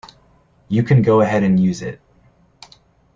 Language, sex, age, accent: English, male, 19-29, United States English